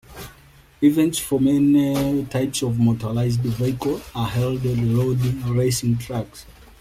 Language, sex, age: English, male, 19-29